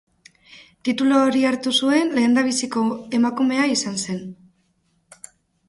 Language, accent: Basque, Mendebalekoa (Araba, Bizkaia, Gipuzkoako mendebaleko herri batzuk)